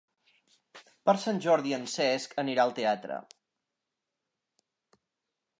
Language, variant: Catalan, Central